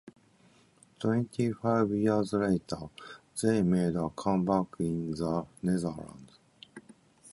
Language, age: English, 50-59